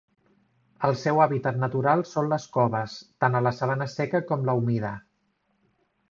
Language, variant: Catalan, Central